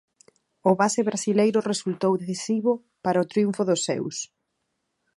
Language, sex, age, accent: Galician, female, 30-39, Oriental (común en zona oriental); Normativo (estándar)